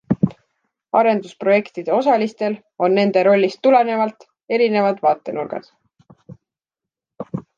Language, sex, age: Estonian, female, 19-29